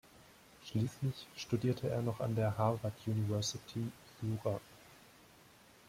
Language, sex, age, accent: German, male, 19-29, Deutschland Deutsch